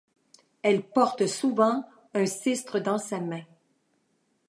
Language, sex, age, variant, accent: French, female, 70-79, Français d'Amérique du Nord, Français du Canada